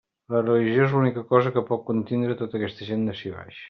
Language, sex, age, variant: Catalan, male, 50-59, Central